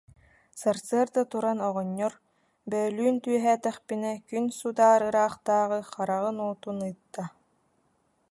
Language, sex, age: Yakut, female, 19-29